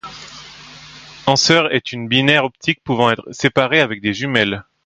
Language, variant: French, Français de métropole